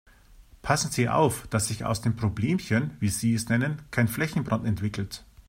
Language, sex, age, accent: German, male, 50-59, Deutschland Deutsch